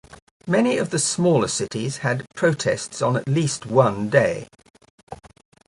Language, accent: English, England English